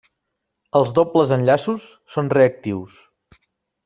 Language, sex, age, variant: Catalan, male, 30-39, Nord-Occidental